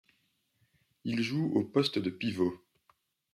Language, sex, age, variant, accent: French, male, 30-39, Français d'Europe, Français de Belgique